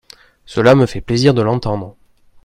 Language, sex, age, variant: French, male, 19-29, Français de métropole